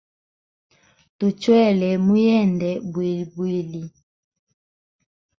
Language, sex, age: Hemba, female, 30-39